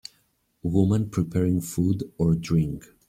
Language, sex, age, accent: English, male, 40-49, United States English